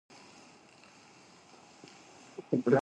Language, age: Japanese, under 19